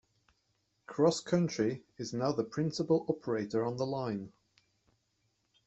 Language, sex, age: English, male, 30-39